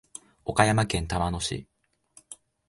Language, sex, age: Japanese, male, under 19